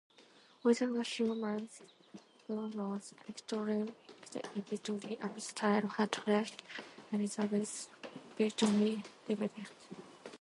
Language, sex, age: English, female, 19-29